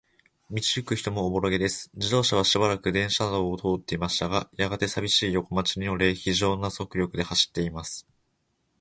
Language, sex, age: Japanese, male, 19-29